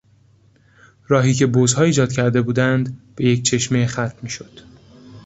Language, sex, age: Persian, male, 19-29